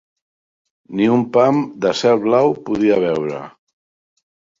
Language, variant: Catalan, Central